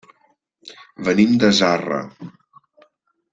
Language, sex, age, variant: Catalan, male, 40-49, Balear